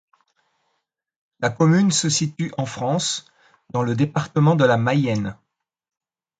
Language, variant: French, Français de métropole